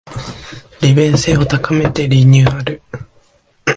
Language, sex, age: Japanese, male, 19-29